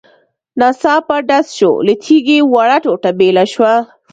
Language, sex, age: Pashto, female, 19-29